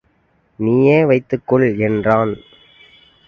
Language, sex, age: Tamil, male, 19-29